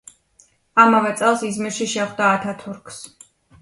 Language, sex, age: Georgian, female, 19-29